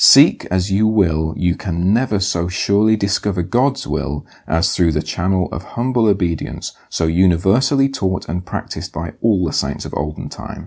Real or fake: real